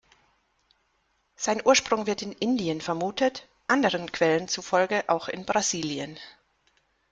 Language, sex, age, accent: German, female, 40-49, Deutschland Deutsch